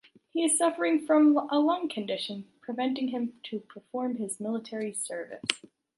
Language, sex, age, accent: English, female, 19-29, United States English